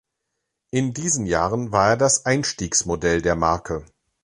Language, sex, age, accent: German, male, 40-49, Deutschland Deutsch